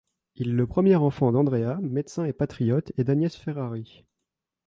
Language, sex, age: French, male, under 19